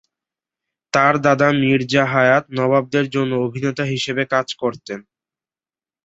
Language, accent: Bengali, Native